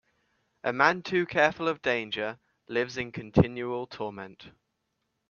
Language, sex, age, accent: English, male, 19-29, England English